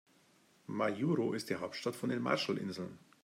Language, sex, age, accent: German, male, 50-59, Deutschland Deutsch